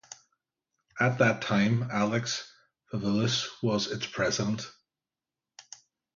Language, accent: English, Irish English